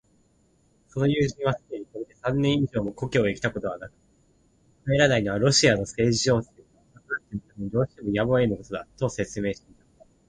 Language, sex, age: Japanese, male, 19-29